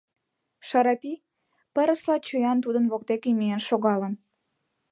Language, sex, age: Mari, female, under 19